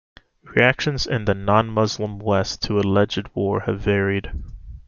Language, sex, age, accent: English, male, 19-29, United States English